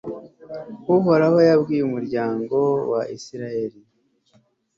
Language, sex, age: Kinyarwanda, male, 40-49